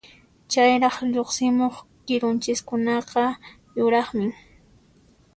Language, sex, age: Puno Quechua, female, 19-29